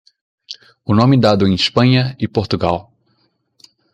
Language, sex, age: Portuguese, male, 19-29